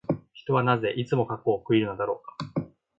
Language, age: Japanese, 19-29